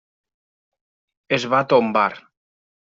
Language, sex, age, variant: Catalan, male, 19-29, Nord-Occidental